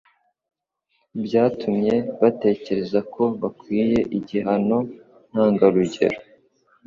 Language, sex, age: Kinyarwanda, male, under 19